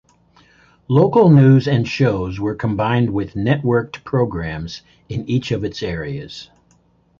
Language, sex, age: English, male, 70-79